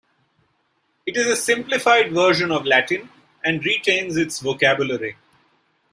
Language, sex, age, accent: English, male, 50-59, India and South Asia (India, Pakistan, Sri Lanka)